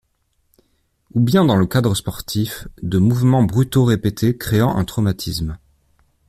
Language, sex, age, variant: French, male, 19-29, Français de métropole